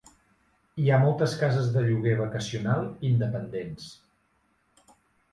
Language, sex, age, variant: Catalan, male, 40-49, Central